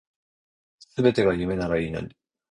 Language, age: Japanese, 30-39